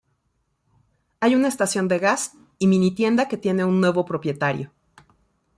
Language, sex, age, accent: Spanish, female, 40-49, México